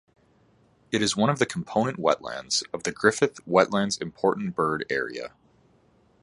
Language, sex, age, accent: English, male, 19-29, United States English